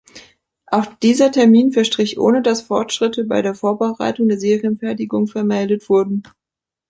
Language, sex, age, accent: German, female, 19-29, Deutschland Deutsch